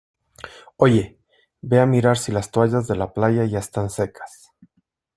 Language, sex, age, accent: Spanish, male, 40-49, Andino-Pacífico: Colombia, Perú, Ecuador, oeste de Bolivia y Venezuela andina